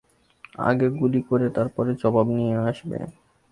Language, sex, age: Bengali, male, 19-29